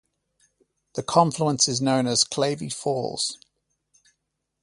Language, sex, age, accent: English, male, 30-39, Australian English